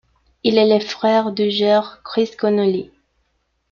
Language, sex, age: French, female, 19-29